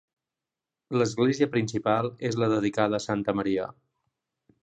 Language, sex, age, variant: Catalan, male, 40-49, Central